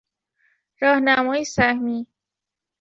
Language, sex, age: Persian, female, under 19